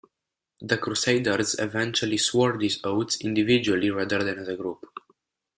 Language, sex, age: English, male, under 19